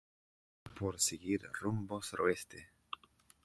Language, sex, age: Spanish, male, 30-39